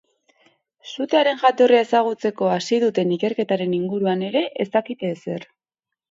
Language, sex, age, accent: Basque, female, 19-29, Mendebalekoa (Araba, Bizkaia, Gipuzkoako mendebaleko herri batzuk)